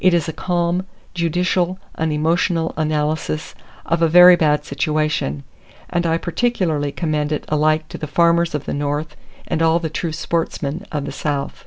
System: none